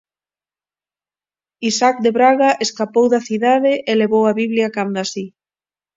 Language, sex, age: Galician, female, 30-39